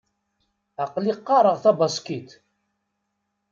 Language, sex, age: Kabyle, male, 60-69